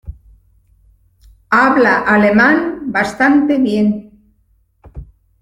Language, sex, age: Spanish, female, 80-89